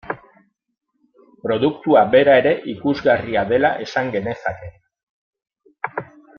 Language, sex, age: Basque, male, 30-39